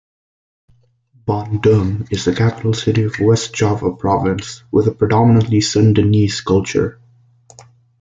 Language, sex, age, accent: English, male, under 19, Filipino